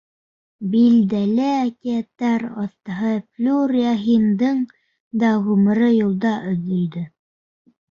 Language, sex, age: Bashkir, male, under 19